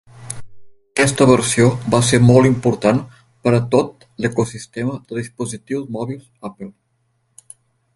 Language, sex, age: Catalan, male, 70-79